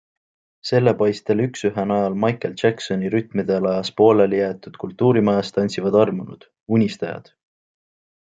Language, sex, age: Estonian, male, 19-29